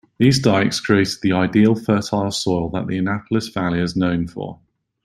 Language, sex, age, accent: English, male, 30-39, England English